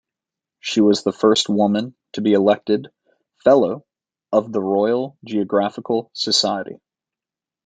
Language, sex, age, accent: English, male, 30-39, United States English